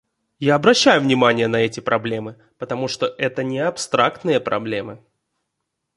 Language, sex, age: Russian, male, 19-29